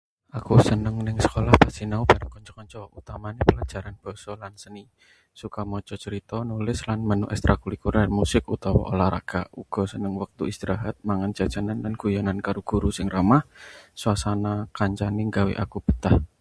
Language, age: Javanese, 30-39